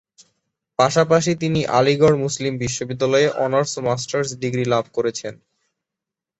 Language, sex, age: Bengali, male, 19-29